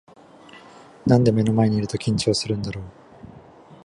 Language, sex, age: Japanese, male, 19-29